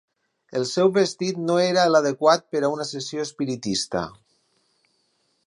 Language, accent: Catalan, valencià